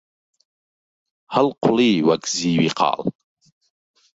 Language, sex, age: Central Kurdish, male, 40-49